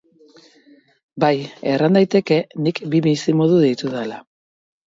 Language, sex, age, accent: Basque, female, 40-49, Mendebalekoa (Araba, Bizkaia, Gipuzkoako mendebaleko herri batzuk)